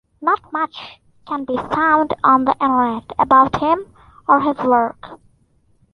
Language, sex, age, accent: English, male, under 19, India and South Asia (India, Pakistan, Sri Lanka)